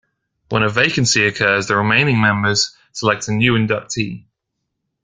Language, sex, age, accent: English, male, 19-29, England English